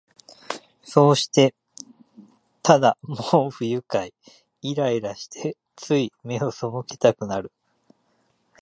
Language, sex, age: Japanese, male, 30-39